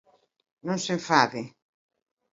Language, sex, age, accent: Galician, female, 50-59, Normativo (estándar)